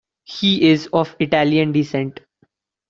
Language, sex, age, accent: English, male, under 19, India and South Asia (India, Pakistan, Sri Lanka)